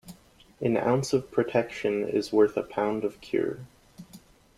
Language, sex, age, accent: English, male, 19-29, United States English